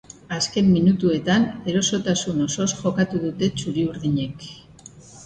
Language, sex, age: Basque, female, 50-59